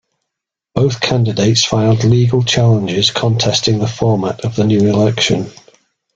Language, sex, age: English, male, 60-69